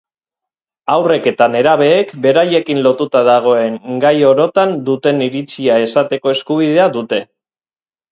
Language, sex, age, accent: Basque, male, 40-49, Mendebalekoa (Araba, Bizkaia, Gipuzkoako mendebaleko herri batzuk)